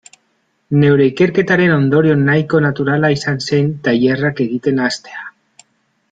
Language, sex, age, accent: Basque, male, 30-39, Mendebalekoa (Araba, Bizkaia, Gipuzkoako mendebaleko herri batzuk)